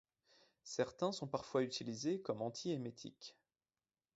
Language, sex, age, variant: French, male, 19-29, Français de métropole